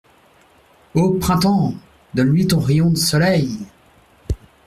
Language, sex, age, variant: French, male, 30-39, Français de métropole